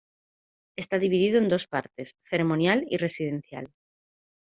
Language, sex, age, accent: Spanish, female, 30-39, España: Norte peninsular (Asturias, Castilla y León, Cantabria, País Vasco, Navarra, Aragón, La Rioja, Guadalajara, Cuenca)